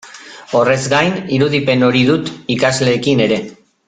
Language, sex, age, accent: Basque, male, 40-49, Mendebalekoa (Araba, Bizkaia, Gipuzkoako mendebaleko herri batzuk)